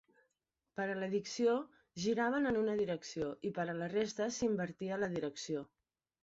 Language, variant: Catalan, Central